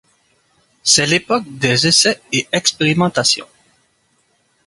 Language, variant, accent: French, Français d'Amérique du Nord, Français du Canada